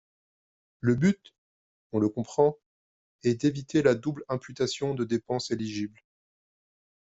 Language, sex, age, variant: French, male, 30-39, Français de métropole